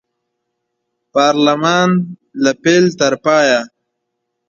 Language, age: Pashto, 19-29